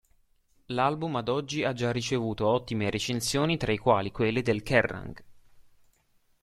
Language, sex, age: Italian, male, under 19